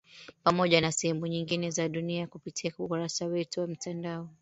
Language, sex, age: Swahili, female, 19-29